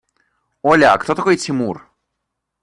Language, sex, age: Russian, male, 19-29